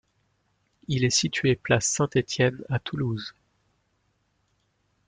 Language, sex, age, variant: French, male, 19-29, Français de métropole